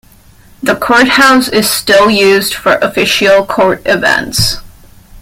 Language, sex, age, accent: English, female, 19-29, India and South Asia (India, Pakistan, Sri Lanka)